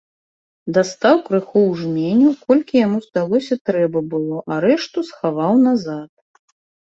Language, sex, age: Belarusian, female, 40-49